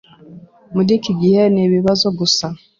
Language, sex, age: Kinyarwanda, female, 30-39